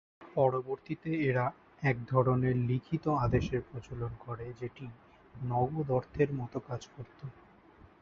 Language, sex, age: Bengali, male, 19-29